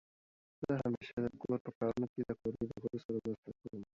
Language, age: Pashto, under 19